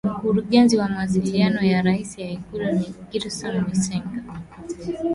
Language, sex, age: Swahili, female, 19-29